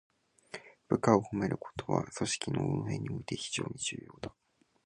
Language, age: Japanese, 19-29